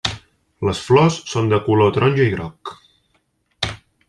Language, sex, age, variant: Catalan, male, 30-39, Central